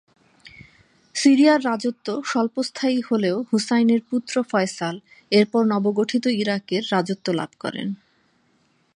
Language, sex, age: Bengali, female, 40-49